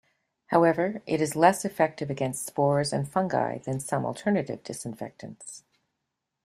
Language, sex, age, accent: English, female, 60-69, Canadian English